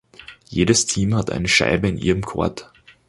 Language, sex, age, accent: German, male, 19-29, Österreichisches Deutsch